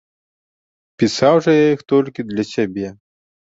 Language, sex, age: Belarusian, male, 19-29